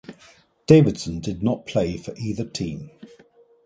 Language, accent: English, England English